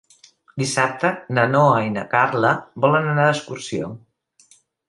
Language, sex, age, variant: Catalan, female, 60-69, Central